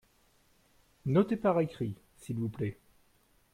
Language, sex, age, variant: French, male, 30-39, Français de métropole